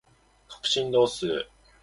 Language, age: Japanese, 19-29